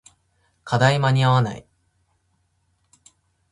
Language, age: Japanese, 19-29